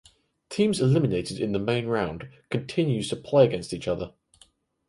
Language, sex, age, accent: English, male, under 19, England English